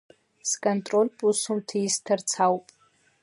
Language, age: Abkhazian, under 19